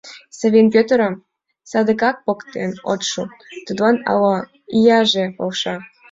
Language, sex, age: Mari, female, under 19